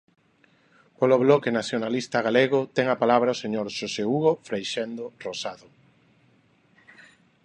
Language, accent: Galician, Neofalante